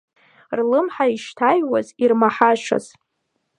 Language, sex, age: Abkhazian, female, 19-29